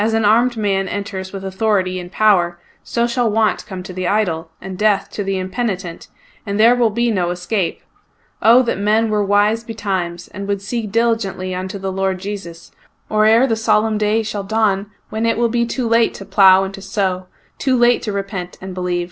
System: none